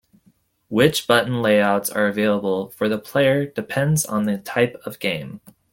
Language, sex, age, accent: English, male, 19-29, United States English